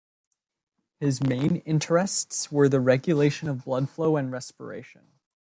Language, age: English, 19-29